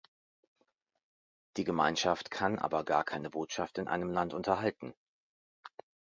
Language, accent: German, Deutschland Deutsch